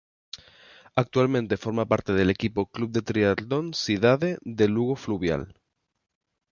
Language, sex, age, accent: Spanish, male, 19-29, España: Islas Canarias